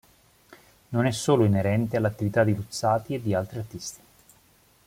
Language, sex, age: Italian, male, 40-49